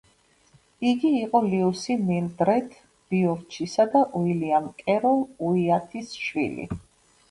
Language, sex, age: Georgian, female, 50-59